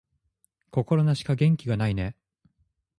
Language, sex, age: Japanese, male, 30-39